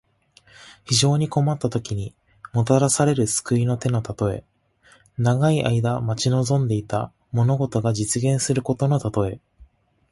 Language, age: Japanese, 19-29